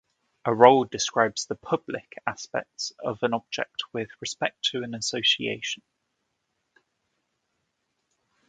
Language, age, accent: English, 19-29, England English